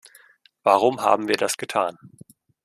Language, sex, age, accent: German, male, 19-29, Deutschland Deutsch